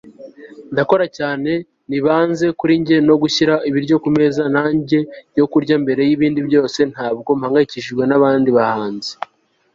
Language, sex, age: Kinyarwanda, male, 19-29